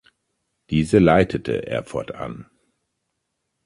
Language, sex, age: German, male, 50-59